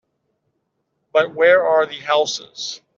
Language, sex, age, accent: English, male, 50-59, United States English